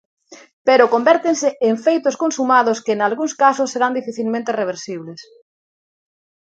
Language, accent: Galician, Normativo (estándar)